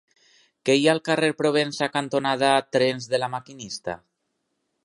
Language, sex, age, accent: Catalan, male, 30-39, valencià